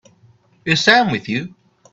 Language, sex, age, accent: English, male, under 19, United States English